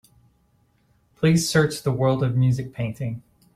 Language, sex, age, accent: English, male, 40-49, United States English